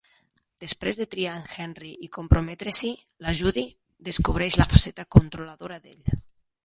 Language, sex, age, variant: Catalan, female, 19-29, Nord-Occidental